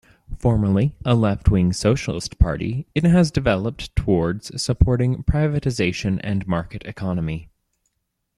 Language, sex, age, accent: English, male, 19-29, United States English